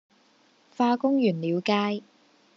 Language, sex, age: Cantonese, female, 19-29